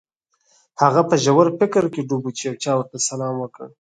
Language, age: Pashto, 19-29